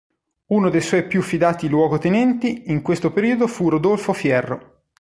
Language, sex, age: Italian, male, 40-49